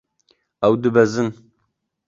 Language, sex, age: Kurdish, male, 19-29